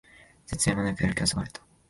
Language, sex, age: Japanese, male, 19-29